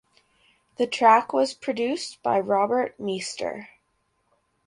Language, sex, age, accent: English, female, 30-39, Canadian English